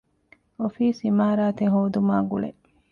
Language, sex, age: Divehi, female, 40-49